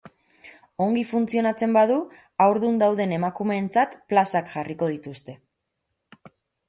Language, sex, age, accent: Basque, female, 30-39, Erdialdekoa edo Nafarra (Gipuzkoa, Nafarroa)